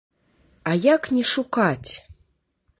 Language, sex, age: Belarusian, female, 40-49